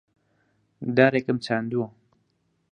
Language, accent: Central Kurdish, سۆرانی